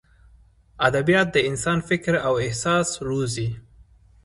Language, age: Pashto, 19-29